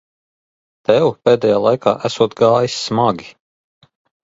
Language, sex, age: Latvian, male, 40-49